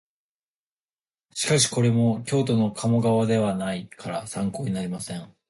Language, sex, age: Japanese, male, 19-29